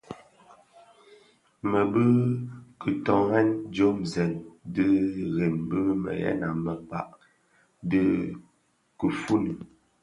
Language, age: Bafia, 19-29